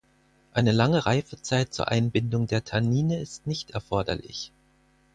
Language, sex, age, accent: German, male, 40-49, Deutschland Deutsch